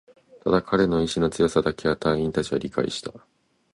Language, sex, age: Japanese, male, 19-29